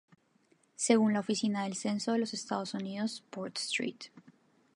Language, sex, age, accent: Spanish, female, 19-29, Andino-Pacífico: Colombia, Perú, Ecuador, oeste de Bolivia y Venezuela andina